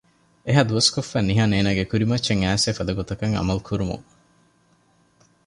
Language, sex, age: Divehi, male, 19-29